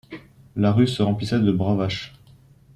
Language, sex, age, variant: French, male, under 19, Français de métropole